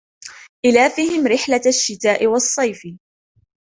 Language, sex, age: Arabic, female, 19-29